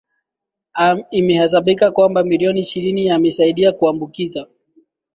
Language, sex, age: Swahili, male, 19-29